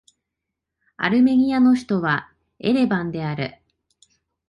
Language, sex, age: Japanese, female, 30-39